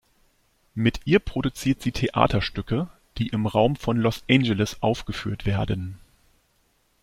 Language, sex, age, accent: German, male, 30-39, Deutschland Deutsch